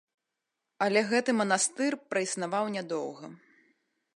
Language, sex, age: Belarusian, female, 19-29